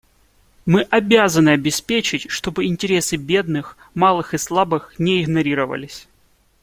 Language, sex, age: Russian, male, 19-29